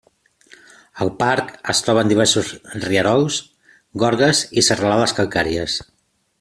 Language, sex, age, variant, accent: Catalan, male, 50-59, Central, central